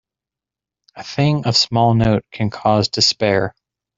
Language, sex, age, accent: English, male, 19-29, United States English